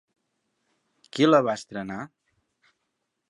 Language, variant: Catalan, Central